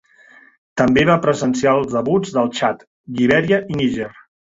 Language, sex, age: Catalan, male, 50-59